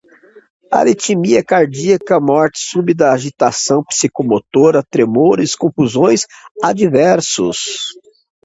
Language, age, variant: Portuguese, 40-49, Portuguese (Brasil)